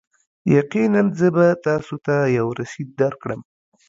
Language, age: Pashto, 19-29